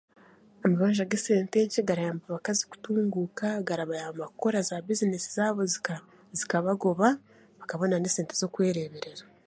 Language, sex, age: Chiga, female, 19-29